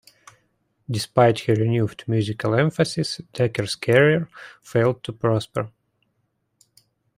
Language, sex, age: English, male, 19-29